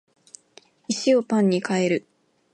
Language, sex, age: Japanese, female, 19-29